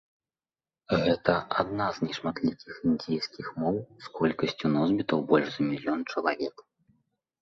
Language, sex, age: Belarusian, male, 30-39